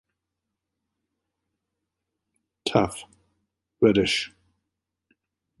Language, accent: English, Canadian English